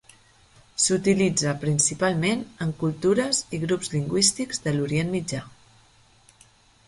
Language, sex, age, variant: Catalan, female, 30-39, Central